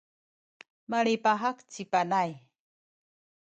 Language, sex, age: Sakizaya, female, 70-79